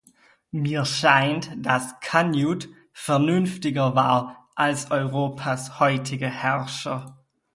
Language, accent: German, Deutschland Deutsch